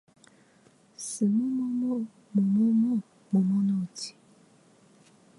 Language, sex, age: Japanese, female, 30-39